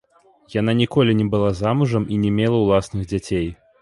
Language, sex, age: Belarusian, male, 19-29